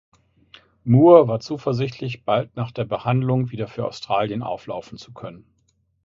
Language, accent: German, Deutschland Deutsch; Hochdeutsch